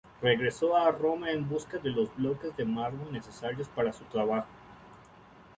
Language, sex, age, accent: Spanish, male, 19-29, México